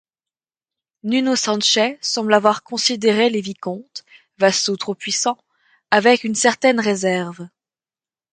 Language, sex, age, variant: French, female, under 19, Français de métropole